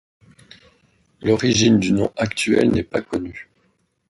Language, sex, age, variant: French, male, 40-49, Français de métropole